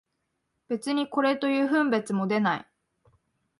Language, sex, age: Japanese, female, under 19